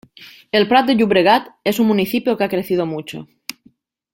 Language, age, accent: Spanish, 30-39, España: Norte peninsular (Asturias, Castilla y León, Cantabria, País Vasco, Navarra, Aragón, La Rioja, Guadalajara, Cuenca)